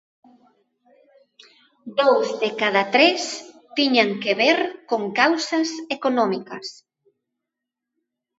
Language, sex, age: Galician, female, 30-39